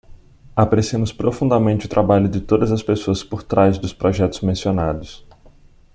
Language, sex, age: Portuguese, male, 19-29